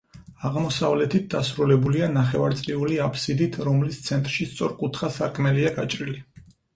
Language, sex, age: Georgian, male, 30-39